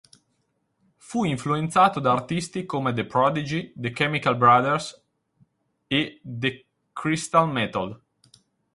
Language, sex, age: Italian, male, 30-39